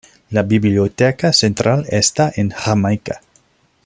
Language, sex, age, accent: Spanish, male, 30-39, España: Norte peninsular (Asturias, Castilla y León, Cantabria, País Vasco, Navarra, Aragón, La Rioja, Guadalajara, Cuenca)